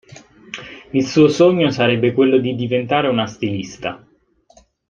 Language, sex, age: Italian, male, 19-29